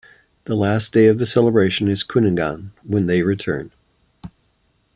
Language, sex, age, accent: English, male, 50-59, Canadian English